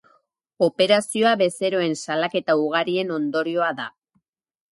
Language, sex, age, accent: Basque, female, 50-59, Erdialdekoa edo Nafarra (Gipuzkoa, Nafarroa)